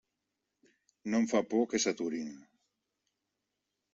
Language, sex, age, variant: Catalan, male, 50-59, Central